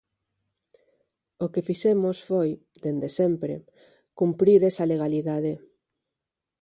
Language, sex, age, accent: Galician, female, 40-49, Normativo (estándar)